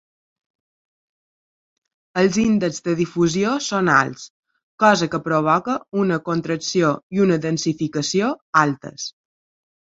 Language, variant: Catalan, Balear